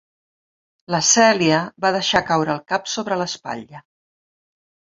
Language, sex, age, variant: Catalan, female, 50-59, Central